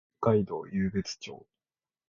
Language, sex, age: Japanese, male, 19-29